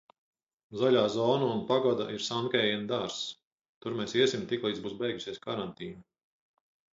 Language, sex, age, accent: Latvian, male, 50-59, Vidus dialekts